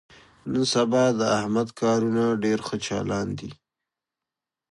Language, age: Pashto, 30-39